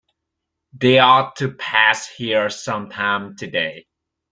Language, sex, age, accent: English, male, 30-39, United States English